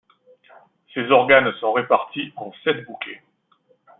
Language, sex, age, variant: French, male, 40-49, Français de métropole